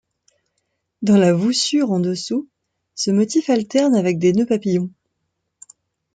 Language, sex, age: French, female, 40-49